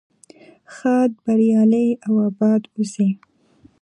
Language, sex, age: Pashto, female, 19-29